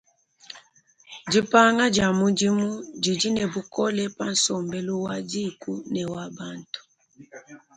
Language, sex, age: Luba-Lulua, female, 30-39